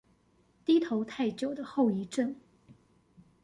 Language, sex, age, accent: Chinese, female, 40-49, 出生地：臺北市